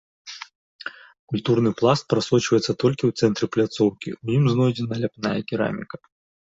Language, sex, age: Belarusian, male, 30-39